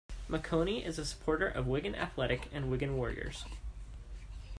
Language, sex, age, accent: English, male, 19-29, United States English